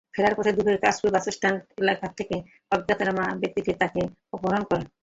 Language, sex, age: Bengali, female, 50-59